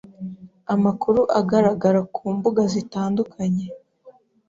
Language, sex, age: Kinyarwanda, female, 19-29